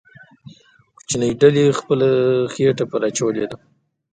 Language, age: Pashto, 19-29